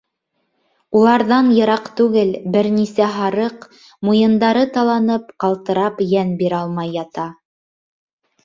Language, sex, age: Bashkir, female, 19-29